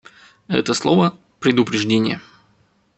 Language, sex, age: Russian, male, 30-39